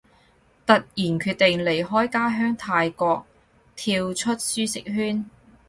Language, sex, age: Cantonese, female, 19-29